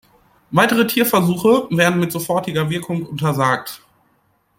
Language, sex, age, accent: German, male, 19-29, Deutschland Deutsch